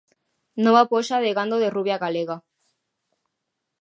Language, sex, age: Galician, female, 19-29